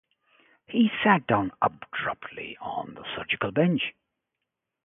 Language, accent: English, England English; India and South Asia (India, Pakistan, Sri Lanka)